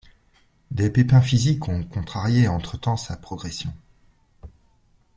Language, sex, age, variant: French, male, 40-49, Français de métropole